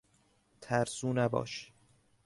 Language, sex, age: Persian, male, 19-29